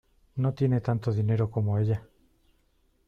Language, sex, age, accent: Spanish, male, 40-49, España: Norte peninsular (Asturias, Castilla y León, Cantabria, País Vasco, Navarra, Aragón, La Rioja, Guadalajara, Cuenca)